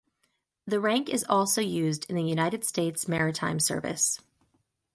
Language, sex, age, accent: English, female, 30-39, United States English